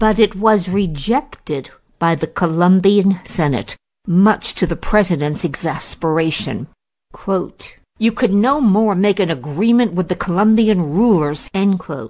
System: none